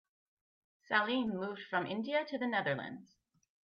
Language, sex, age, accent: English, female, 30-39, Canadian English